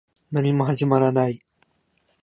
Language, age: Japanese, 19-29